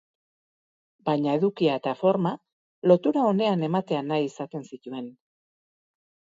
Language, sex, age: Basque, female, 40-49